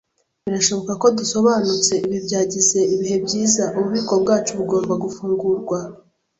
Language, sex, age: Kinyarwanda, female, 19-29